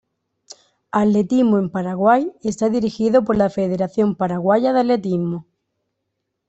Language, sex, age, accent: Spanish, female, 19-29, España: Sur peninsular (Andalucia, Extremadura, Murcia)